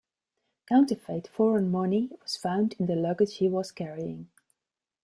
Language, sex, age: English, female, 40-49